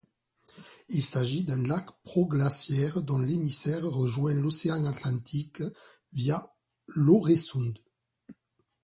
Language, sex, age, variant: French, male, 40-49, Français de métropole